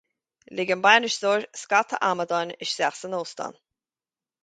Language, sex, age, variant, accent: Irish, female, 30-39, Gaeilge Chonnacht, Cainteoir dúchais, Gaeltacht